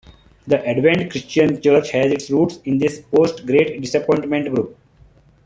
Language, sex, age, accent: English, male, 30-39, India and South Asia (India, Pakistan, Sri Lanka)